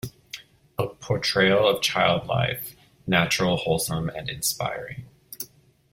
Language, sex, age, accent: English, male, 19-29, United States English